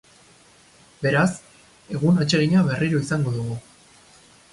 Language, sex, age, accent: Basque, male, 30-39, Mendebalekoa (Araba, Bizkaia, Gipuzkoako mendebaleko herri batzuk)